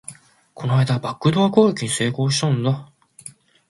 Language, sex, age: Japanese, male, 19-29